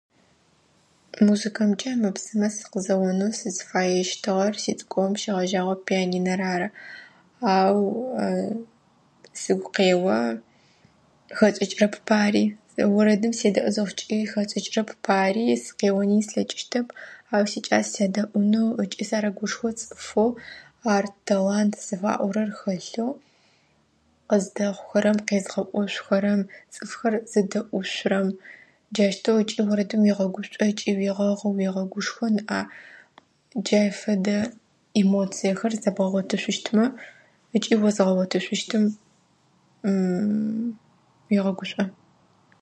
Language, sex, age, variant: Adyghe, female, 19-29, Адыгабзэ (Кирил, пстэумэ зэдыряе)